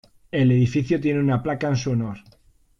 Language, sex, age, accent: Spanish, male, 40-49, España: Norte peninsular (Asturias, Castilla y León, Cantabria, País Vasco, Navarra, Aragón, La Rioja, Guadalajara, Cuenca)